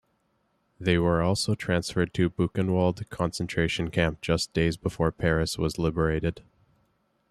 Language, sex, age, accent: English, male, 19-29, Canadian English